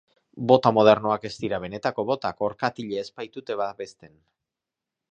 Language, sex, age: Basque, male, 30-39